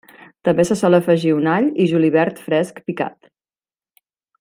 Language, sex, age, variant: Catalan, female, 40-49, Central